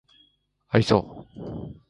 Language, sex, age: Japanese, male, 50-59